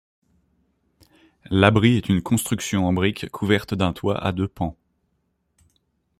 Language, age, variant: French, 30-39, Français de métropole